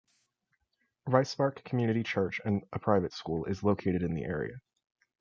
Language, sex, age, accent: English, male, under 19, United States English